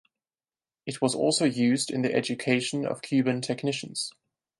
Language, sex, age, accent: English, male, 19-29, England English; German English